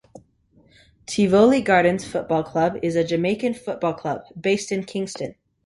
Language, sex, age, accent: English, male, under 19, United States English